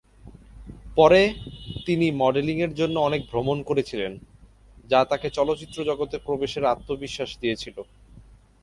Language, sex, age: Bengali, male, 19-29